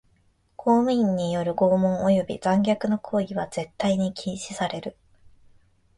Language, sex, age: Japanese, female, 19-29